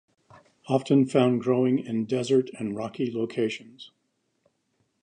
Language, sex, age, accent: English, male, 60-69, United States English